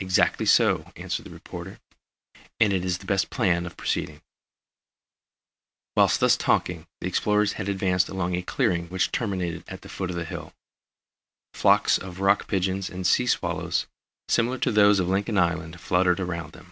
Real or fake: real